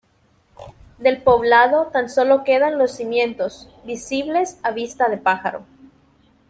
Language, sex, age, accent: Spanish, female, 19-29, América central